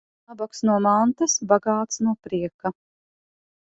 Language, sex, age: Latvian, female, 40-49